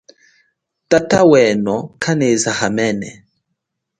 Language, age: Chokwe, 30-39